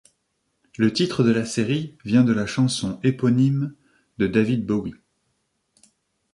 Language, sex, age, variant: French, male, 30-39, Français de métropole